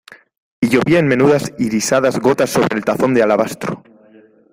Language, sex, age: Spanish, male, 19-29